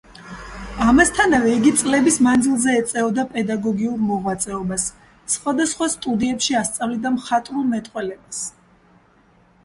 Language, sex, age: Georgian, female, 30-39